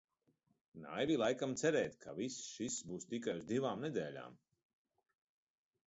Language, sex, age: Latvian, male, 40-49